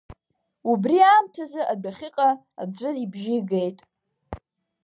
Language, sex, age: Abkhazian, female, under 19